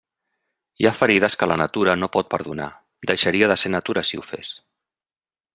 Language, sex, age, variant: Catalan, male, 40-49, Central